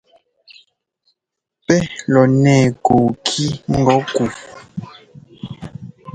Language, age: Ngomba, 19-29